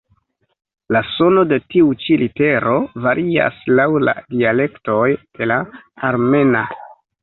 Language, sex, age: Esperanto, male, 30-39